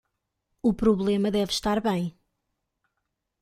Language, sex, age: Portuguese, female, 30-39